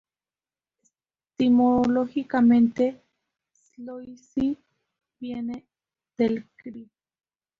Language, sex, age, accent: Spanish, female, 30-39, México